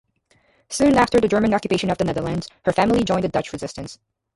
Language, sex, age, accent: English, female, 19-29, United States English